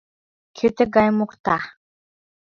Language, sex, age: Mari, female, 19-29